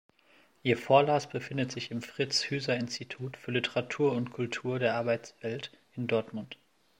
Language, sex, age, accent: German, male, 19-29, Deutschland Deutsch